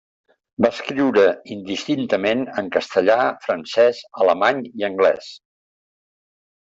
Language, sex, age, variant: Catalan, male, 70-79, Central